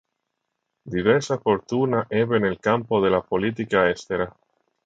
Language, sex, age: Italian, male, 30-39